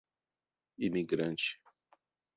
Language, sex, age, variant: Portuguese, male, 30-39, Portuguese (Brasil)